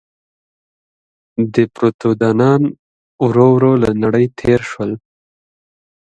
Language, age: Pashto, 19-29